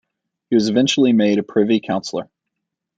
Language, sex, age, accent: English, male, 30-39, United States English